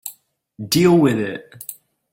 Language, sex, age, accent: English, male, 19-29, United States English